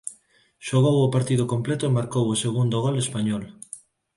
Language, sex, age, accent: Galician, male, 19-29, Neofalante